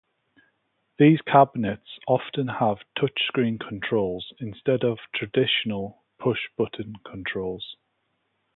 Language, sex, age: English, male, 19-29